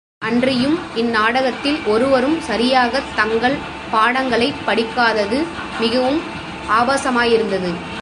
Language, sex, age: Tamil, female, 19-29